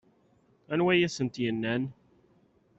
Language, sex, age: Kabyle, male, 30-39